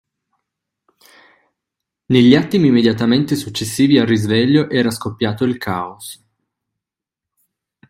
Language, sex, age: Italian, male, 19-29